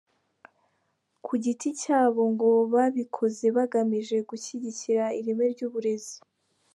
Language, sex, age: Kinyarwanda, female, 19-29